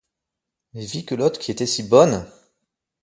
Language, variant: French, Français de métropole